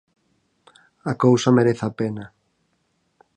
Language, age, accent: Galician, 40-49, Normativo (estándar)